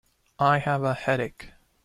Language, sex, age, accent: English, male, 19-29, Canadian English